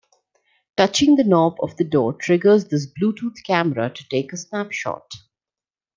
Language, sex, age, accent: English, female, 40-49, India and South Asia (India, Pakistan, Sri Lanka)